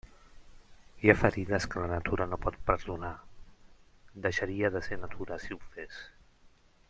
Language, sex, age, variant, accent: Catalan, male, 50-59, Central, central